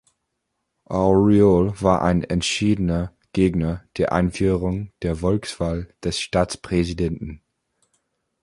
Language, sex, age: German, male, 19-29